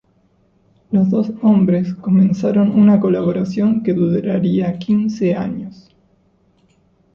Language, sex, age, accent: Spanish, male, 30-39, Rioplatense: Argentina, Uruguay, este de Bolivia, Paraguay